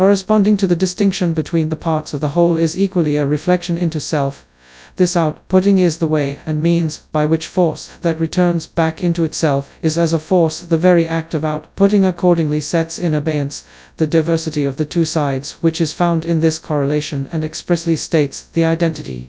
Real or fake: fake